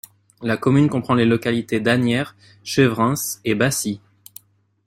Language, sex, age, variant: French, male, 19-29, Français de métropole